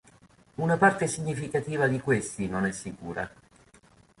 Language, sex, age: Italian, male, 50-59